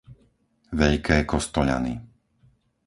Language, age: Slovak, 50-59